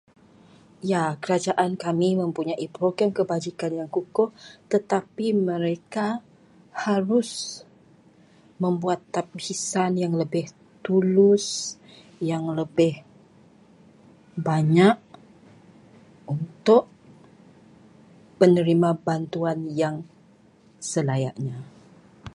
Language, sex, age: Malay, female, 40-49